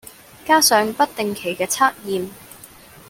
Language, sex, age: Cantonese, female, 19-29